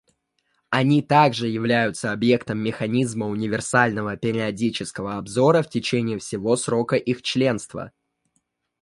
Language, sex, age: Russian, male, 19-29